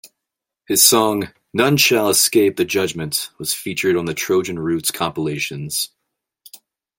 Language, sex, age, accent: English, male, 30-39, United States English